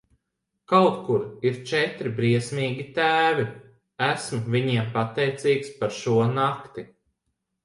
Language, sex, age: Latvian, male, 30-39